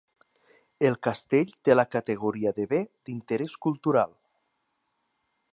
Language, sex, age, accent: Catalan, male, 40-49, Lleidatà